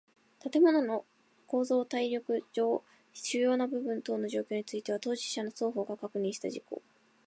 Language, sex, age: Japanese, female, 19-29